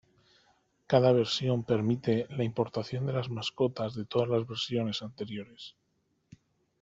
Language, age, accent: Spanish, 40-49, España: Centro-Sur peninsular (Madrid, Toledo, Castilla-La Mancha)